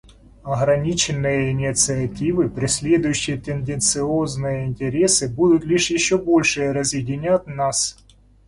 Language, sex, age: Russian, male, 40-49